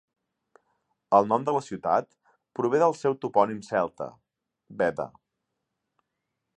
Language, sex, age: Catalan, male, 40-49